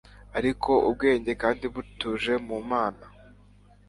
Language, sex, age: Kinyarwanda, male, under 19